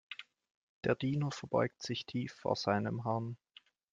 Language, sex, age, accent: German, male, 19-29, Deutschland Deutsch